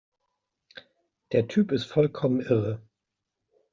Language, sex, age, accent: German, male, 40-49, Deutschland Deutsch